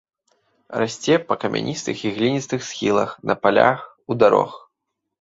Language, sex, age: Belarusian, male, 19-29